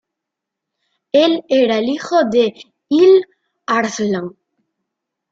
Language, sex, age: Spanish, female, 30-39